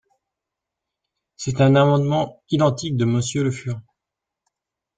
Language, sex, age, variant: French, male, 19-29, Français de métropole